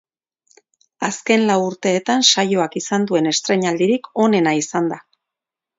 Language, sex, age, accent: Basque, female, 40-49, Erdialdekoa edo Nafarra (Gipuzkoa, Nafarroa)